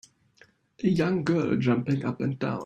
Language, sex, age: English, male, 19-29